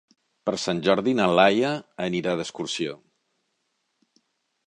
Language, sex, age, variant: Catalan, male, 60-69, Central